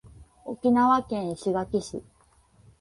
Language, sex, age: Japanese, female, 19-29